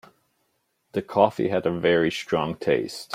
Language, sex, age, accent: English, male, 30-39, United States English